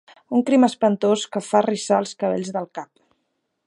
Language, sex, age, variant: Catalan, female, 30-39, Central